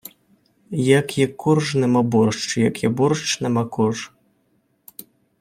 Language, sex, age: Ukrainian, male, under 19